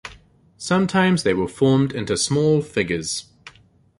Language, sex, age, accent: English, male, 30-39, New Zealand English